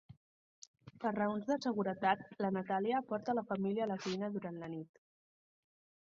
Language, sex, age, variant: Catalan, female, under 19, Central